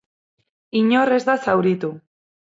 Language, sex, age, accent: Basque, female, 30-39, Mendebalekoa (Araba, Bizkaia, Gipuzkoako mendebaleko herri batzuk)